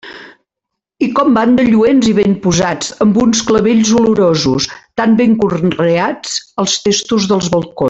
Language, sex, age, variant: Catalan, female, 50-59, Central